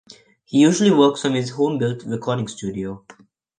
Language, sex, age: English, male, under 19